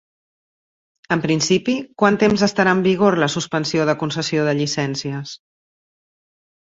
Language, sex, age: Catalan, female, 50-59